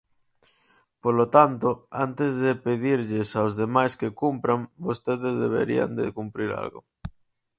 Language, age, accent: Galician, 19-29, Atlántico (seseo e gheada)